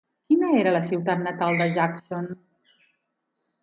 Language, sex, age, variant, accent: Catalan, female, 50-59, Central, central